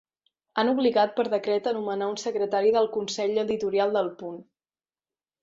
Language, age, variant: Catalan, 19-29, Central